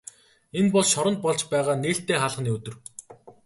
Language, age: Mongolian, 19-29